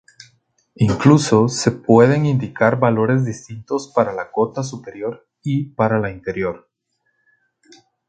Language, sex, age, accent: Spanish, male, 19-29, América central